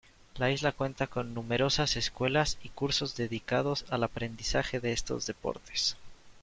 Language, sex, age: Spanish, male, 19-29